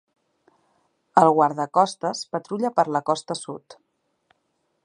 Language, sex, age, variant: Catalan, female, 30-39, Central